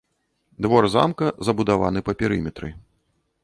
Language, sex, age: Belarusian, male, 40-49